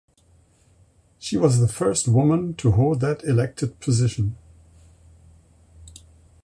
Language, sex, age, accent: English, male, 60-69, United States English